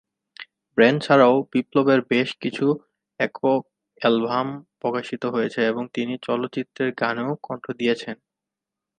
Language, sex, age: Bengali, male, 19-29